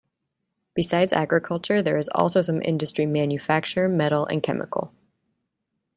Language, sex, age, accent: English, female, 30-39, United States English